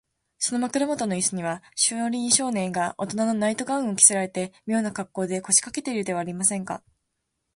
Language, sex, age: Japanese, female, under 19